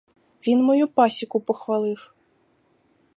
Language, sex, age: Ukrainian, female, 19-29